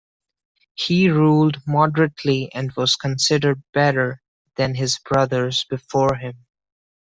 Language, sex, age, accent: English, male, 19-29, India and South Asia (India, Pakistan, Sri Lanka)